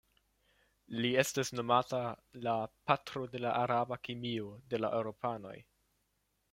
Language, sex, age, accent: Esperanto, male, 19-29, Internacia